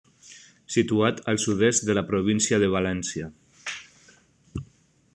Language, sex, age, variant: Catalan, male, 30-39, Nord-Occidental